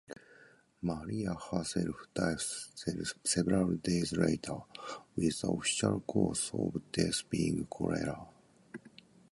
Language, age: English, 50-59